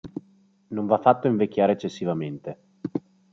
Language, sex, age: Italian, male, 30-39